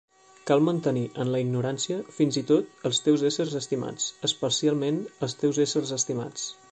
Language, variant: Catalan, Central